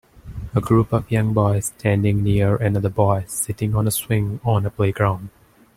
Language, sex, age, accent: English, male, 19-29, India and South Asia (India, Pakistan, Sri Lanka)